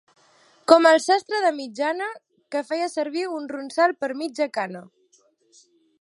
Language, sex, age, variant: Catalan, female, 19-29, Central